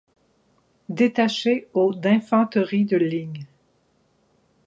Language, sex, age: French, female, 50-59